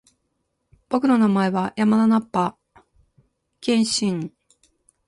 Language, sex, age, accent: Japanese, female, 50-59, 標準語